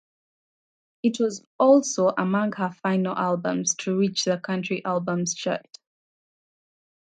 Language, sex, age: English, female, 19-29